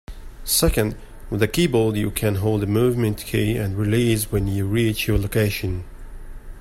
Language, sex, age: English, male, 30-39